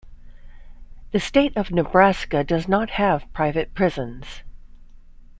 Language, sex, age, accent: English, female, 50-59, United States English